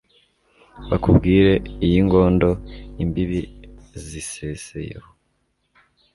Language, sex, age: Kinyarwanda, male, 19-29